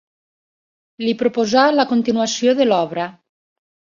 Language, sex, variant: Catalan, female, Nord-Occidental